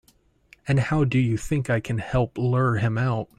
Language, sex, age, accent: English, male, 19-29, United States English